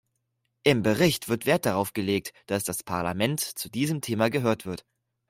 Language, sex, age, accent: German, male, under 19, Deutschland Deutsch